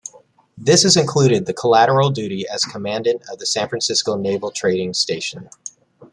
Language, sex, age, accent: English, male, 40-49, United States English